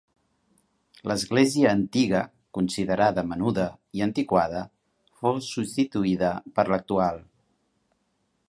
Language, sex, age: Catalan, male, 60-69